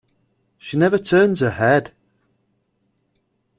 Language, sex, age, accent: English, male, 40-49, England English